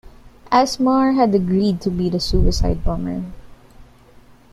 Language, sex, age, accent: English, female, 19-29, Filipino